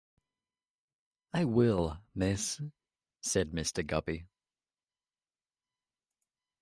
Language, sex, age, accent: English, male, 30-39, Australian English